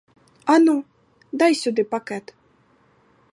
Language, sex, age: Ukrainian, female, 19-29